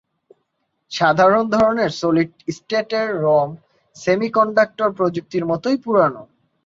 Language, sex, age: Bengali, male, 19-29